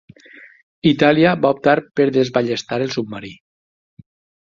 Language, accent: Catalan, valencià